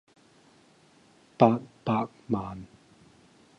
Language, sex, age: Cantonese, male, 40-49